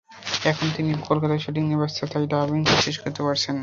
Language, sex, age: Bengali, male, 19-29